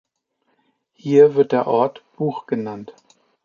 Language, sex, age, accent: German, male, 40-49, Deutschland Deutsch